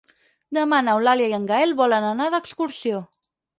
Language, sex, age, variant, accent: Catalan, female, 19-29, Central, central